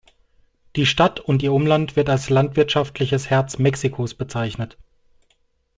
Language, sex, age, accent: German, male, 30-39, Deutschland Deutsch